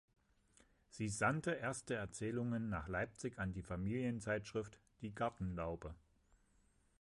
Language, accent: German, Deutschland Deutsch